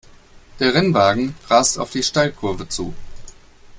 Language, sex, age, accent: German, male, 40-49, Deutschland Deutsch